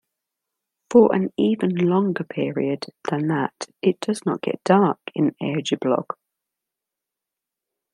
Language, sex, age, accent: English, female, 30-39, England English